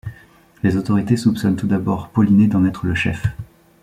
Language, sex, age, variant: French, male, 30-39, Français de métropole